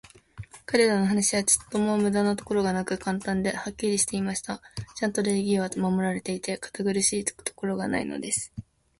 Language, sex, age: Japanese, female, 19-29